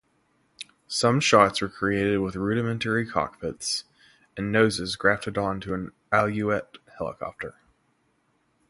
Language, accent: English, United States English